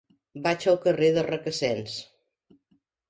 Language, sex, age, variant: Catalan, female, 50-59, Central